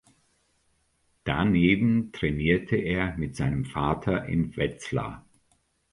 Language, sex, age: German, male, 60-69